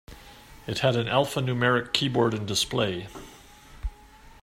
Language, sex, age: English, male, 60-69